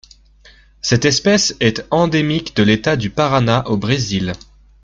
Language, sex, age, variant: French, male, 19-29, Français de métropole